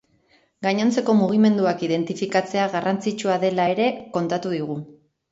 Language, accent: Basque, Erdialdekoa edo Nafarra (Gipuzkoa, Nafarroa)